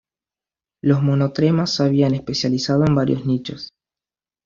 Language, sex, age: Spanish, male, under 19